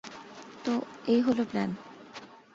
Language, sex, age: Bengali, female, 19-29